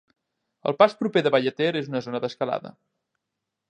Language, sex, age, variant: Catalan, male, 19-29, Central